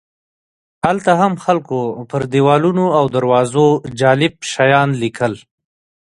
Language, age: Pashto, 30-39